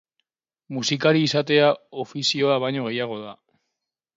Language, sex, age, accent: Basque, male, 19-29, Mendebalekoa (Araba, Bizkaia, Gipuzkoako mendebaleko herri batzuk)